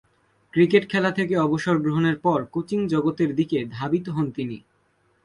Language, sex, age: Bengali, male, under 19